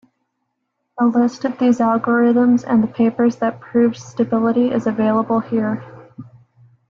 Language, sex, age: English, female, 30-39